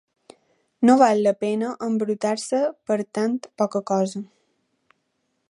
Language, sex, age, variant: Catalan, female, 19-29, Balear